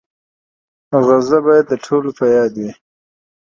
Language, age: Pashto, 19-29